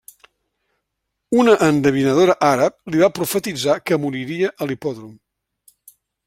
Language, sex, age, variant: Catalan, male, 70-79, Central